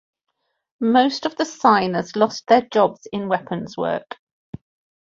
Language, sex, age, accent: English, female, 50-59, England English